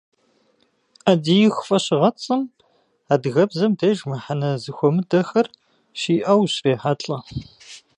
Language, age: Kabardian, 40-49